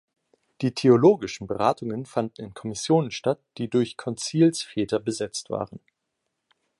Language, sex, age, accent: German, male, 19-29, Deutschland Deutsch